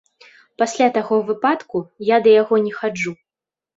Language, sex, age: Belarusian, female, 19-29